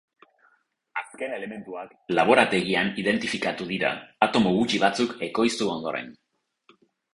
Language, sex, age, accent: Basque, male, 30-39, Mendebalekoa (Araba, Bizkaia, Gipuzkoako mendebaleko herri batzuk)